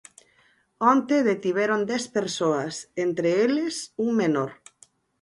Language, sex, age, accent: Galician, female, 50-59, Atlántico (seseo e gheada)